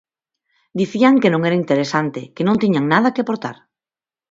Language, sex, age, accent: Galician, female, 30-39, Normativo (estándar)